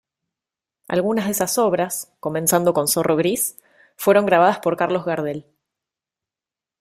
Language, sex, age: Spanish, female, 30-39